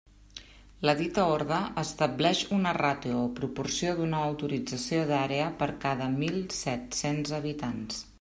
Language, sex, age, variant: Catalan, female, 50-59, Central